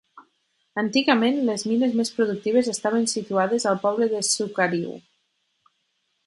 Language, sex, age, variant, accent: Catalan, female, 30-39, Nord-Occidental, Lleidatà